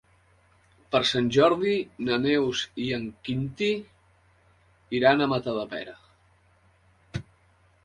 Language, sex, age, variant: Catalan, male, 50-59, Central